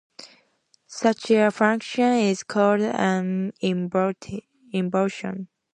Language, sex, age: English, female, 19-29